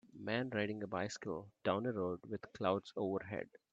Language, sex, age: English, male, 40-49